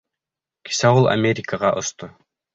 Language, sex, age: Bashkir, male, under 19